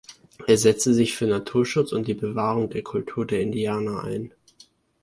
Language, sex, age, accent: German, male, under 19, Deutschland Deutsch